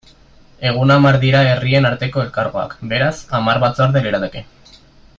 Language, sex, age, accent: Basque, male, 19-29, Mendebalekoa (Araba, Bizkaia, Gipuzkoako mendebaleko herri batzuk)